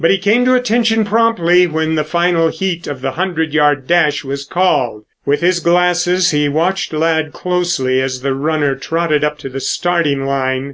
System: none